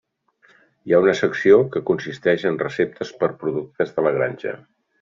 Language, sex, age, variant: Catalan, male, 60-69, Central